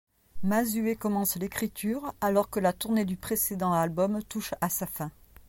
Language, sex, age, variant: French, female, 50-59, Français de métropole